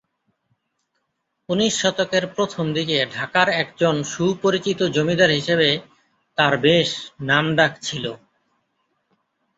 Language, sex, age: Bengali, male, 30-39